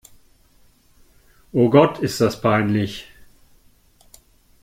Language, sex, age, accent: German, male, 60-69, Deutschland Deutsch